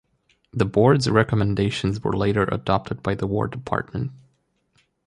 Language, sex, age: English, male, 19-29